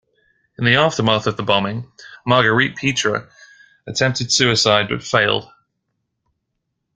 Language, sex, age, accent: English, male, 19-29, England English